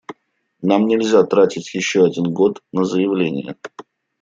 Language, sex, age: Russian, male, 40-49